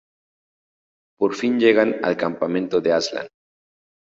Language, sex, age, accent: Spanish, male, 19-29, México